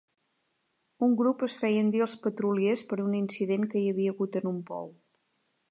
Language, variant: Catalan, Central